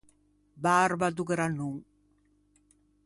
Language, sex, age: Ligurian, female, 60-69